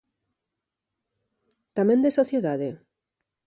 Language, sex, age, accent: Galician, female, 40-49, Normativo (estándar)